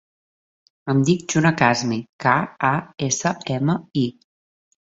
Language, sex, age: Catalan, female, 30-39